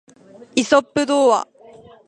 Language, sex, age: Japanese, female, under 19